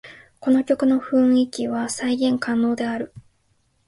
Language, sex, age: Japanese, female, 19-29